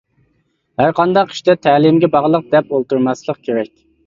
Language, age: Uyghur, 19-29